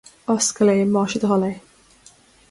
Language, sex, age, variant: Irish, female, 19-29, Gaeilge na Mumhan